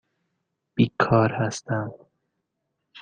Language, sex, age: Persian, male, 19-29